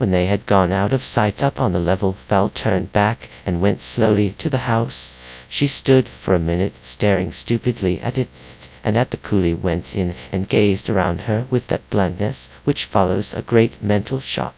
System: TTS, FastPitch